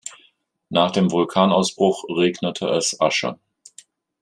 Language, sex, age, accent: German, male, 50-59, Deutschland Deutsch